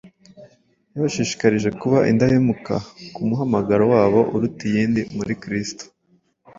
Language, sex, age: Kinyarwanda, male, 19-29